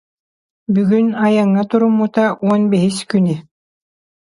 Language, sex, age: Yakut, female, 50-59